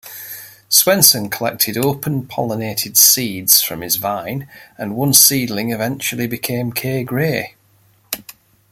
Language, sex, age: English, male, 40-49